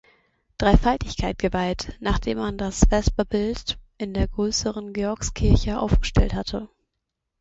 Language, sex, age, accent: German, female, 19-29, Deutschland Deutsch